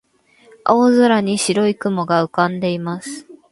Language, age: Japanese, 19-29